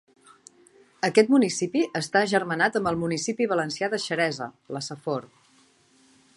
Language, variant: Catalan, Central